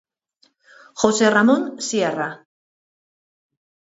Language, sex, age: Galician, female, 40-49